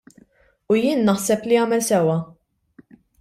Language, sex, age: Maltese, female, 19-29